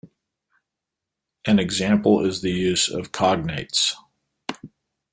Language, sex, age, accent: English, male, 60-69, United States English